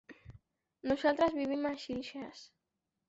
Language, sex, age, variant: Catalan, male, under 19, Central